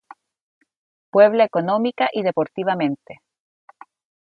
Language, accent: Spanish, Chileno: Chile, Cuyo